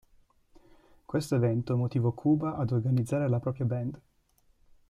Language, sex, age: Italian, male, 19-29